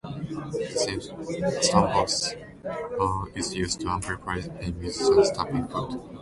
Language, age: English, 19-29